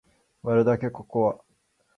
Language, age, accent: Japanese, under 19, 標準語